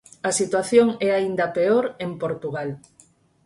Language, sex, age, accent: Galician, female, 50-59, Normativo (estándar)